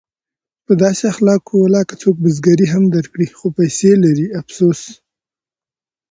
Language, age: Pashto, 19-29